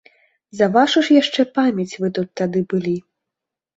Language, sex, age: Belarusian, female, 30-39